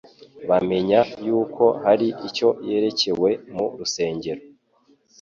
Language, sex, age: Kinyarwanda, male, 19-29